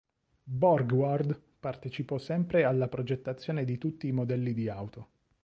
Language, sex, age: Italian, male, 30-39